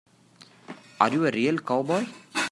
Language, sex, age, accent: English, male, 30-39, India and South Asia (India, Pakistan, Sri Lanka)